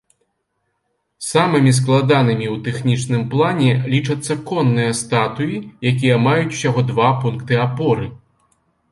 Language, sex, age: Belarusian, male, 40-49